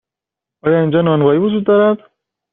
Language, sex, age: Persian, male, under 19